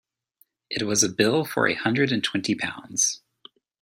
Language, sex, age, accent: English, male, 30-39, United States English